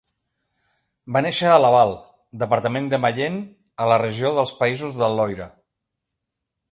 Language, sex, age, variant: Catalan, male, 50-59, Central